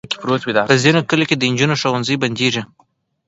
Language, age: Pashto, under 19